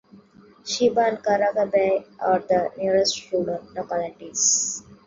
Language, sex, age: English, female, 19-29